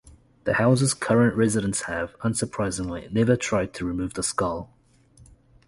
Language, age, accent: English, 19-29, New Zealand English